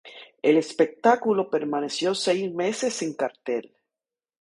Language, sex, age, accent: Spanish, female, 50-59, Caribe: Cuba, Venezuela, Puerto Rico, República Dominicana, Panamá, Colombia caribeña, México caribeño, Costa del golfo de México